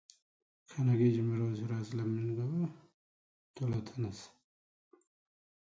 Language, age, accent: English, 30-39, United States English